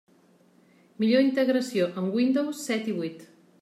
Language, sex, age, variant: Catalan, female, 40-49, Central